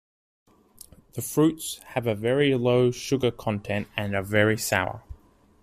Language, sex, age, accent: English, male, 19-29, Australian English